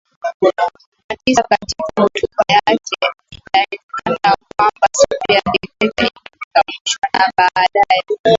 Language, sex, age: Swahili, female, 19-29